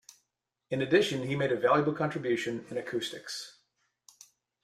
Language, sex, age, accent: English, male, 40-49, United States English